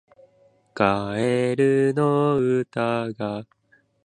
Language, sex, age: Japanese, male, 19-29